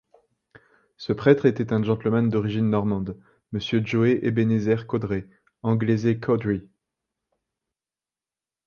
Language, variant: French, Français de métropole